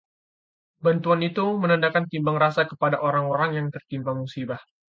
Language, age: Indonesian, 19-29